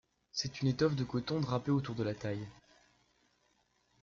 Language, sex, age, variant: French, male, under 19, Français de métropole